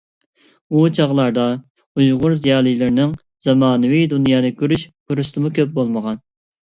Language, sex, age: Uyghur, male, 30-39